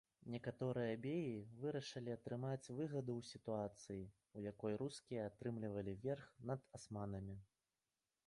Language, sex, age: Belarusian, male, 19-29